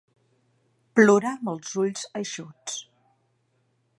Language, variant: Catalan, Central